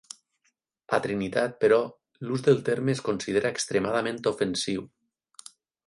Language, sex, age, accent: Catalan, male, 30-39, valencià; valencià meridional